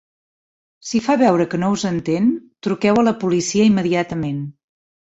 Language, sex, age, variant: Catalan, female, 50-59, Central